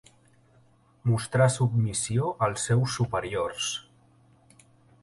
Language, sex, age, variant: Catalan, male, 19-29, Central